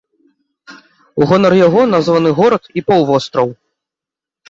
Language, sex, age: Belarusian, male, 19-29